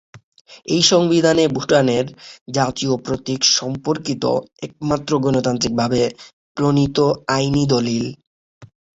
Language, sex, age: Bengali, male, 19-29